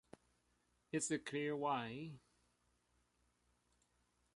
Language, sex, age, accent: English, male, 40-49, United States English